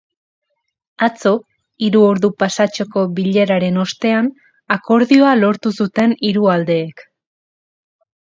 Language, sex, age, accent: Basque, female, 19-29, Erdialdekoa edo Nafarra (Gipuzkoa, Nafarroa)